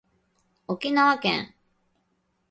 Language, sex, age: Japanese, female, 30-39